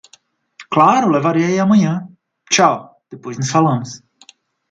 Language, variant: Portuguese, Portuguese (Brasil)